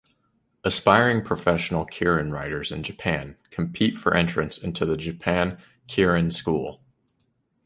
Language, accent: English, United States English